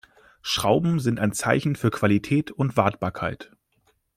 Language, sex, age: German, male, 19-29